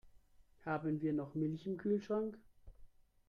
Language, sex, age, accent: German, male, 30-39, Deutschland Deutsch